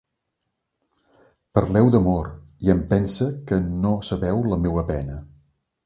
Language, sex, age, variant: Catalan, male, 50-59, Central